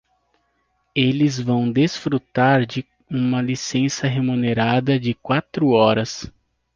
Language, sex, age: Portuguese, male, 30-39